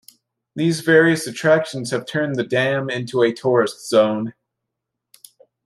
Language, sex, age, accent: English, male, 19-29, United States English